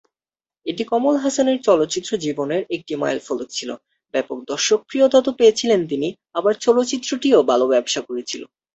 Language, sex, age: Bengali, male, under 19